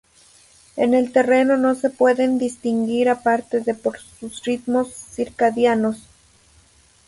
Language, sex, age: Spanish, female, under 19